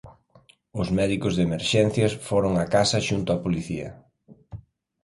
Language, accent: Galician, Normativo (estándar)